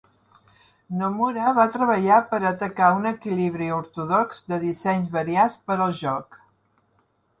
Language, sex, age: Catalan, female, 60-69